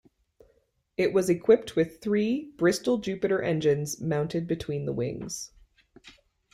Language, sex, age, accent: English, female, 30-39, United States English